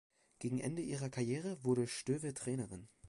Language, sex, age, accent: German, male, 19-29, Deutschland Deutsch